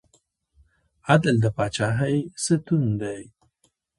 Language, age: Pashto, 30-39